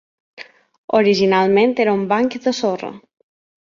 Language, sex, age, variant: Catalan, female, 30-39, Balear